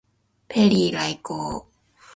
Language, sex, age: Japanese, female, 19-29